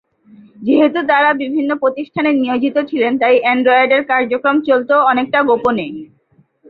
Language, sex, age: Bengali, male, 30-39